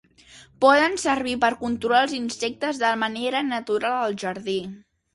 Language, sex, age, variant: Catalan, male, under 19, Central